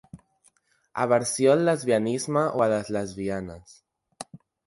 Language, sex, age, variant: Catalan, male, under 19, Central